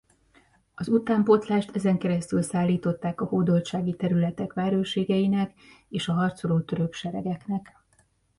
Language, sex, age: Hungarian, female, 40-49